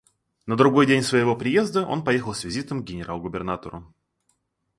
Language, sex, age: Russian, male, 30-39